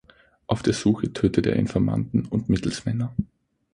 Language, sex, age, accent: German, male, 19-29, Österreichisches Deutsch